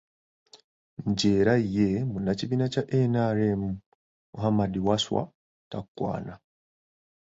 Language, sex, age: Ganda, male, 30-39